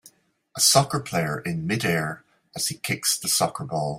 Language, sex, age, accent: English, male, 50-59, Irish English